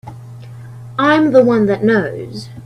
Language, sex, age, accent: English, female, under 19, Southern African (South Africa, Zimbabwe, Namibia)